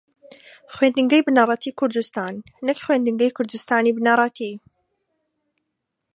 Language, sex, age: Central Kurdish, female, 19-29